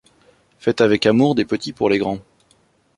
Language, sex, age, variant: French, male, 30-39, Français de métropole